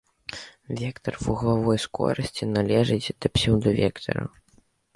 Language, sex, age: Belarusian, male, under 19